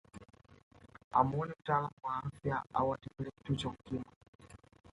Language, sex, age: Swahili, male, 19-29